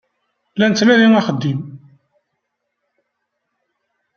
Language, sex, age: Kabyle, male, 30-39